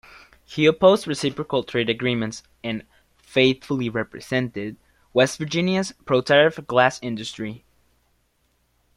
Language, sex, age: English, male, under 19